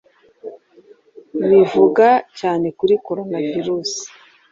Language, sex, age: Kinyarwanda, female, 19-29